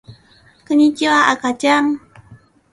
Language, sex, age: Japanese, female, 19-29